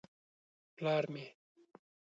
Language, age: Pashto, 19-29